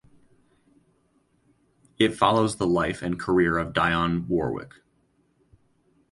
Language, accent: English, United States English